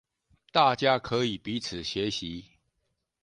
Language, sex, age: Chinese, male, 60-69